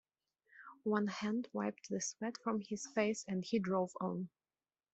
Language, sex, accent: English, female, United States English